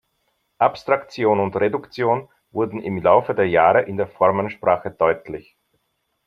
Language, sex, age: German, male, 50-59